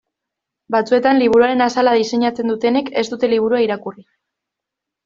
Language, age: Basque, 19-29